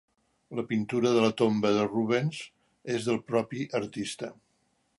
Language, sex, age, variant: Catalan, male, 70-79, Central